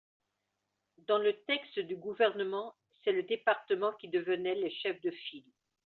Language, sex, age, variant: French, female, 60-69, Français de métropole